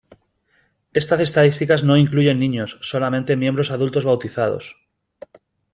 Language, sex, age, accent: Spanish, male, 40-49, España: Centro-Sur peninsular (Madrid, Toledo, Castilla-La Mancha)